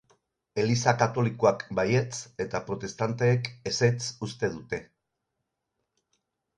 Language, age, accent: Basque, 60-69, Erdialdekoa edo Nafarra (Gipuzkoa, Nafarroa)